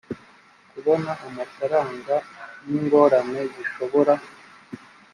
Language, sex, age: Kinyarwanda, male, 19-29